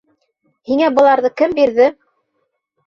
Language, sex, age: Bashkir, female, 30-39